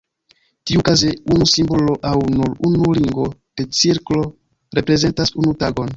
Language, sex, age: Esperanto, male, 19-29